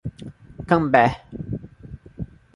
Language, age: Portuguese, under 19